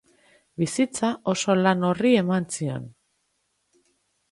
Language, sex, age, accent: Basque, female, 30-39, Erdialdekoa edo Nafarra (Gipuzkoa, Nafarroa)